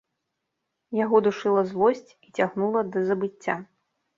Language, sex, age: Belarusian, female, 30-39